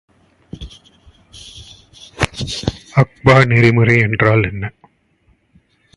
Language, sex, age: Tamil, male, 30-39